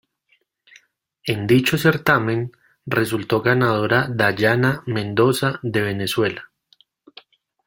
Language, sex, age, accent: Spanish, male, 30-39, Andino-Pacífico: Colombia, Perú, Ecuador, oeste de Bolivia y Venezuela andina